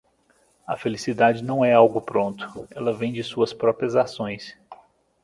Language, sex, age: Portuguese, male, 30-39